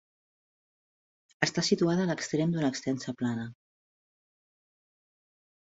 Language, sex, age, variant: Catalan, female, 40-49, Central